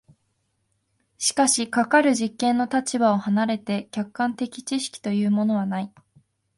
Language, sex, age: Japanese, female, 19-29